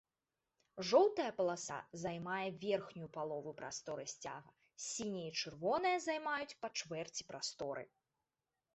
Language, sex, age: Belarusian, female, 30-39